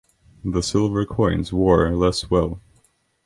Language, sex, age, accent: English, male, 19-29, United States English